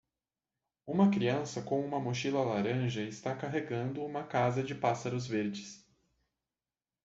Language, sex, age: Portuguese, male, 19-29